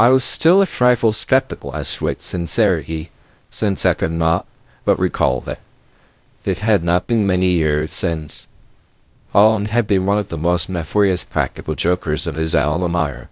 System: TTS, VITS